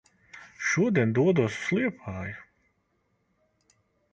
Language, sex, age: Latvian, male, 30-39